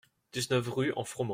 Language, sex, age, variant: French, male, under 19, Français de métropole